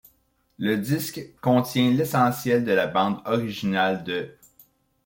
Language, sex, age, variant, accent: French, male, 40-49, Français d'Amérique du Nord, Français du Canada